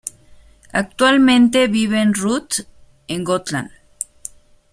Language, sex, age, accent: Spanish, female, 40-49, México